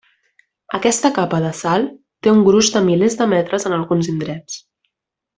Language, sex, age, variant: Catalan, female, 19-29, Central